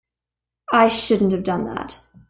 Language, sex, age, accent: English, female, under 19, Canadian English